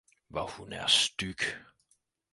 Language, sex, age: Danish, male, 19-29